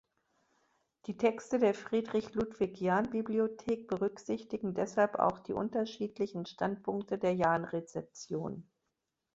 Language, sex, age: German, female, 60-69